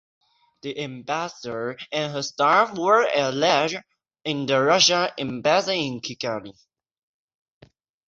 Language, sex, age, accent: English, male, under 19, United States English; England English